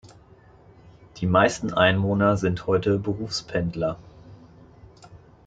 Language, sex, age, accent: German, male, 40-49, Deutschland Deutsch